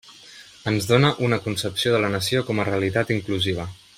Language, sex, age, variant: Catalan, male, 30-39, Central